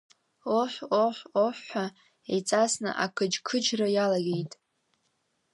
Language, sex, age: Abkhazian, female, under 19